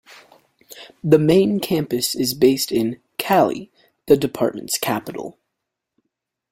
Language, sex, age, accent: English, male, under 19, United States English